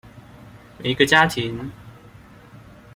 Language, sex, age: Chinese, male, 19-29